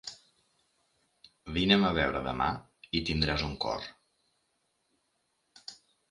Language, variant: Catalan, Central